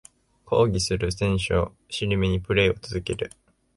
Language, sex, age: Japanese, male, 19-29